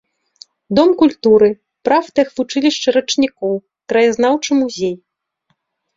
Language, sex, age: Belarusian, female, 40-49